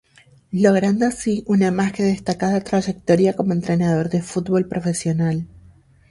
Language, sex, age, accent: Spanish, female, 19-29, Caribe: Cuba, Venezuela, Puerto Rico, República Dominicana, Panamá, Colombia caribeña, México caribeño, Costa del golfo de México